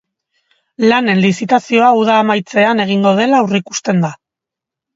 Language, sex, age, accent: Basque, female, 40-49, Erdialdekoa edo Nafarra (Gipuzkoa, Nafarroa)